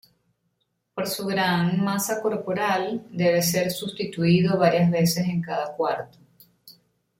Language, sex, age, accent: Spanish, female, 40-49, Caribe: Cuba, Venezuela, Puerto Rico, República Dominicana, Panamá, Colombia caribeña, México caribeño, Costa del golfo de México